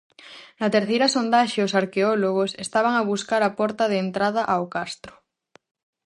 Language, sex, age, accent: Galician, female, 19-29, Normativo (estándar)